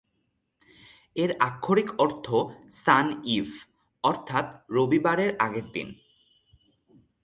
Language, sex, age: Bengali, male, 19-29